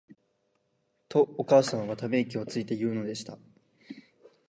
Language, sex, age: Japanese, male, 19-29